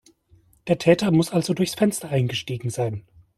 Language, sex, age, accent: German, male, 40-49, Deutschland Deutsch